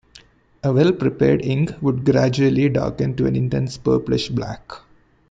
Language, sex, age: English, male, 19-29